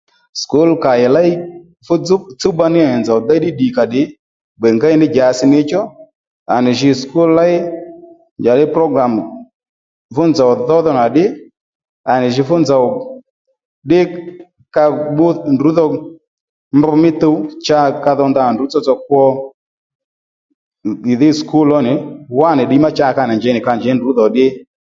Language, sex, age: Lendu, male, 30-39